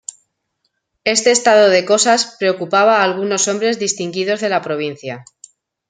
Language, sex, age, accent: Spanish, female, 40-49, España: Centro-Sur peninsular (Madrid, Toledo, Castilla-La Mancha)